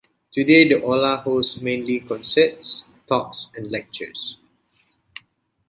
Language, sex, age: English, male, 30-39